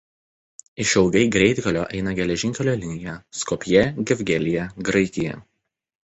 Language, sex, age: Lithuanian, male, 19-29